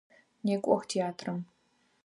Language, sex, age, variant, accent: Adyghe, female, under 19, Адыгабзэ (Кирил, пстэумэ зэдыряе), Кıэмгуй (Çemguy)